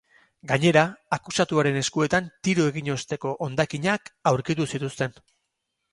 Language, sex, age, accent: Basque, male, 40-49, Mendebalekoa (Araba, Bizkaia, Gipuzkoako mendebaleko herri batzuk)